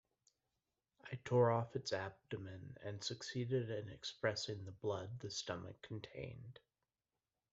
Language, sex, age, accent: English, male, 30-39, United States English